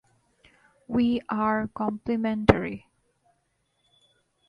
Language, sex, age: English, female, 19-29